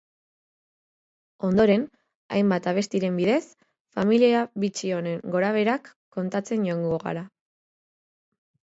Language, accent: Basque, Erdialdekoa edo Nafarra (Gipuzkoa, Nafarroa)